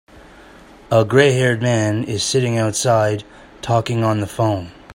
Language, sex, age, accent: English, male, 40-49, Canadian English